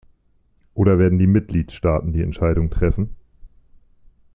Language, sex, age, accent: German, male, 40-49, Deutschland Deutsch